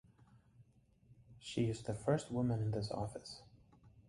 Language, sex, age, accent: English, male, 30-39, United States English